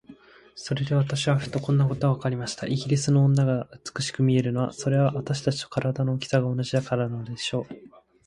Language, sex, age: Japanese, male, 19-29